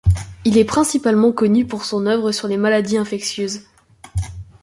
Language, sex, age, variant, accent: French, male, 19-29, Français d'Europe, Français de Belgique